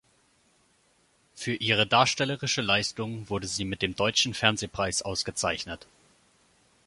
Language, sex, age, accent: German, male, 19-29, Deutschland Deutsch